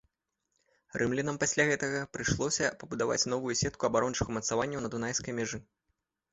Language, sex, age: Belarusian, male, 30-39